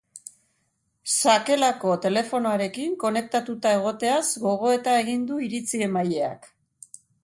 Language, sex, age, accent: Basque, female, 40-49, Mendebalekoa (Araba, Bizkaia, Gipuzkoako mendebaleko herri batzuk)